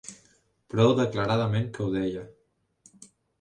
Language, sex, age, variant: Catalan, male, under 19, Central